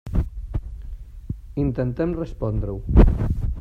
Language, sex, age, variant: Catalan, male, 60-69, Nord-Occidental